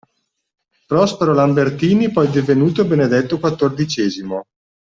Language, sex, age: Italian, male, 50-59